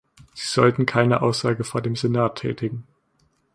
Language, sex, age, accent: German, male, under 19, Deutschland Deutsch